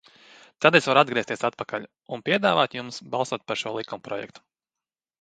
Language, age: Latvian, 30-39